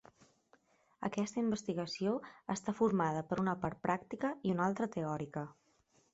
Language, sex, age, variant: Catalan, female, 30-39, Central